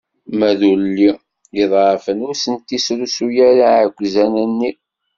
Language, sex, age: Kabyle, male, 50-59